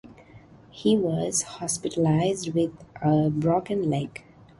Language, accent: English, India and South Asia (India, Pakistan, Sri Lanka)